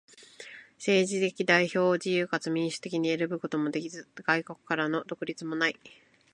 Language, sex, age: Japanese, female, 30-39